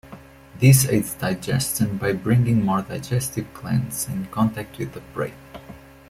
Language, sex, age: English, male, 19-29